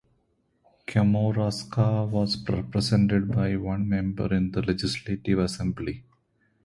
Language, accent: English, India and South Asia (India, Pakistan, Sri Lanka)